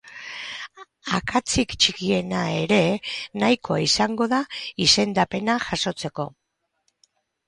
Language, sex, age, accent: Basque, female, 60-69, Erdialdekoa edo Nafarra (Gipuzkoa, Nafarroa)